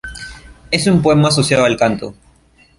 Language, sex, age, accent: Spanish, male, under 19, Andino-Pacífico: Colombia, Perú, Ecuador, oeste de Bolivia y Venezuela andina